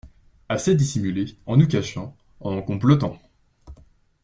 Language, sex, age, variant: French, male, 19-29, Français de métropole